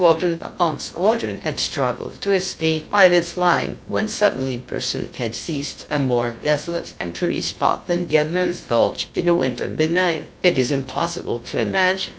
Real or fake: fake